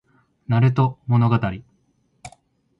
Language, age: Japanese, 19-29